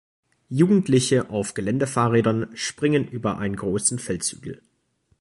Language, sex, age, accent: German, male, under 19, Deutschland Deutsch